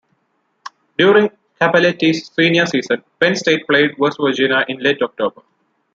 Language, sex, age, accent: English, male, 19-29, India and South Asia (India, Pakistan, Sri Lanka)